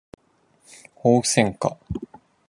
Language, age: Japanese, under 19